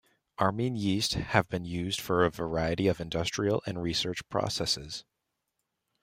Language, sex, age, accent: English, male, 19-29, United States English